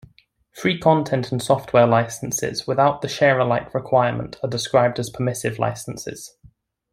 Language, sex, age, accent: English, male, 19-29, England English